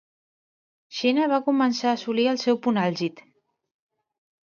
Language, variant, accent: Catalan, Central, central